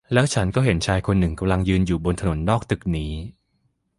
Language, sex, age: Thai, male, 19-29